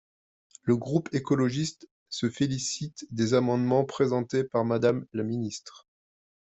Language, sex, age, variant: French, male, 30-39, Français de métropole